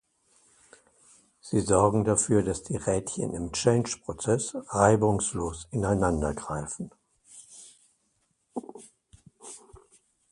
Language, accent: German, Deutschland Deutsch